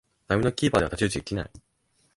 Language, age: Japanese, 19-29